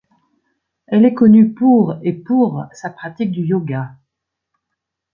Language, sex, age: French, female, 70-79